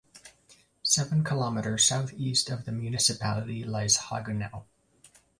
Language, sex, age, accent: English, male, 19-29, United States English